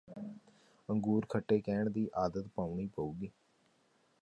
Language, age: Punjabi, 30-39